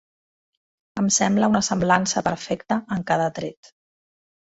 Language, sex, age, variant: Catalan, female, 40-49, Central